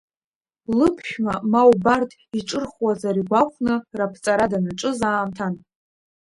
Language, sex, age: Abkhazian, female, under 19